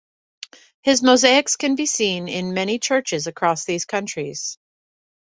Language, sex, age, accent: English, female, 50-59, United States English